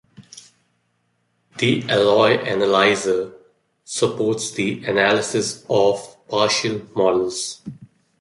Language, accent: English, India and South Asia (India, Pakistan, Sri Lanka)